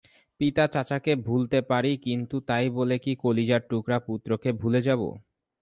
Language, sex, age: Bengali, male, 19-29